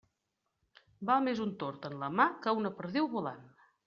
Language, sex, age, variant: Catalan, female, 40-49, Central